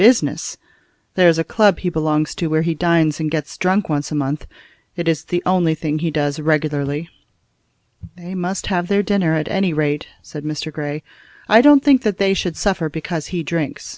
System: none